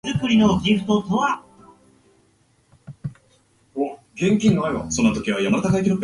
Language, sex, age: Japanese, female, 19-29